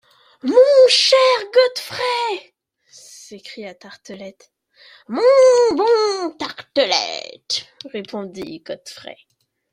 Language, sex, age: French, female, 30-39